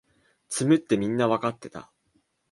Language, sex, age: Japanese, male, 19-29